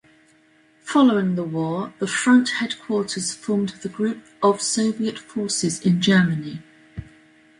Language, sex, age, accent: English, female, 60-69, England English